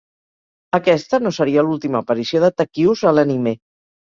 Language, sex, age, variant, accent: Catalan, female, 50-59, Central, central